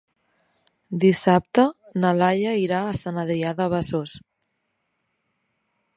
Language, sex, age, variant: Catalan, female, 19-29, Central